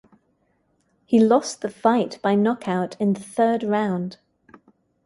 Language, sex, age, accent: English, female, 30-39, England English